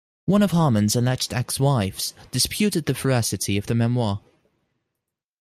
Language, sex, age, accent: English, male, 19-29, United States English